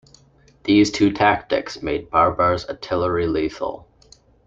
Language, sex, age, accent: English, male, 19-29, Canadian English